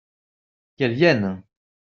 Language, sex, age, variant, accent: French, male, 30-39, Français d'Europe, Français de Belgique